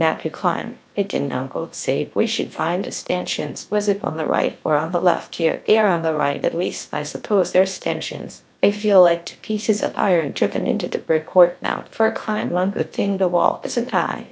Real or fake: fake